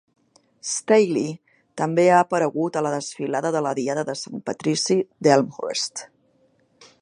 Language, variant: Catalan, Central